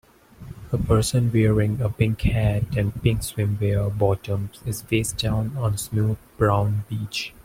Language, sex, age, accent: English, male, 19-29, India and South Asia (India, Pakistan, Sri Lanka)